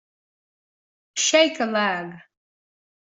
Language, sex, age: English, female, 19-29